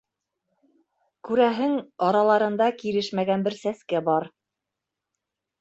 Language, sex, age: Bashkir, female, 40-49